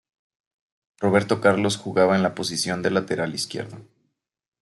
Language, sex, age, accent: Spanish, male, 19-29, México